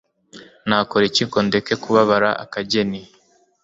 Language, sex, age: Kinyarwanda, male, 19-29